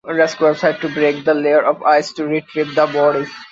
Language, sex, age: English, male, 19-29